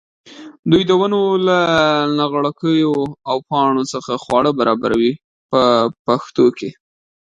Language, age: Pashto, 19-29